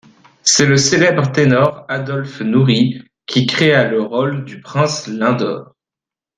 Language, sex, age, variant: French, male, 19-29, Français de métropole